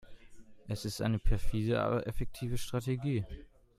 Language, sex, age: German, male, 19-29